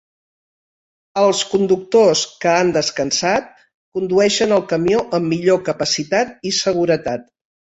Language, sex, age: Catalan, female, 60-69